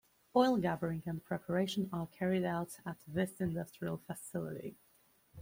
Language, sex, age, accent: English, male, under 19, Australian English